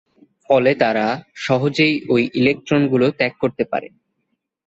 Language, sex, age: Bengali, male, under 19